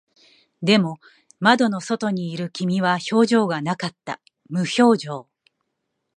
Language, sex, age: Japanese, female, 40-49